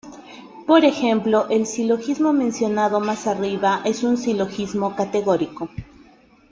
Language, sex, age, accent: Spanish, female, 30-39, Andino-Pacífico: Colombia, Perú, Ecuador, oeste de Bolivia y Venezuela andina